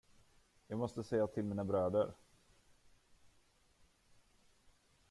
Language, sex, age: Swedish, male, 30-39